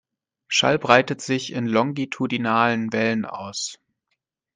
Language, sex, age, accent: German, male, 19-29, Deutschland Deutsch